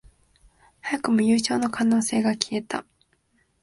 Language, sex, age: Japanese, female, 19-29